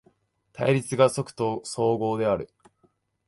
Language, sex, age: Japanese, male, 19-29